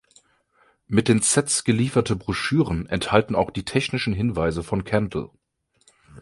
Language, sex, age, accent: German, male, 30-39, Deutschland Deutsch